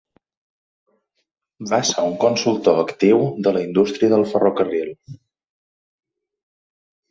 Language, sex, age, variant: Catalan, male, 40-49, Balear